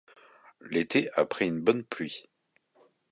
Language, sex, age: French, male, 40-49